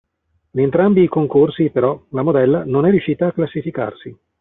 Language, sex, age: Italian, male, 40-49